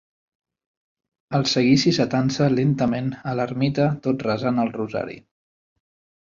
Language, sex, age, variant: Catalan, male, 19-29, Central